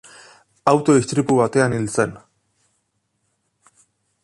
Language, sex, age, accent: Basque, male, 19-29, Erdialdekoa edo Nafarra (Gipuzkoa, Nafarroa)